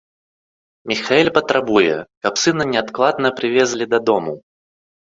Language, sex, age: Belarusian, male, 19-29